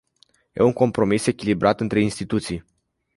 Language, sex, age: Romanian, male, 19-29